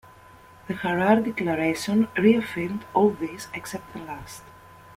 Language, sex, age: English, female, 30-39